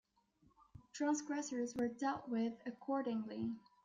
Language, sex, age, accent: English, female, under 19, England English